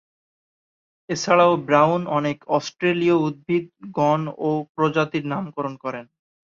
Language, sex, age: Bengali, male, 19-29